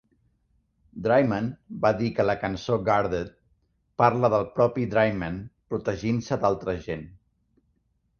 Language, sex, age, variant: Catalan, male, 40-49, Central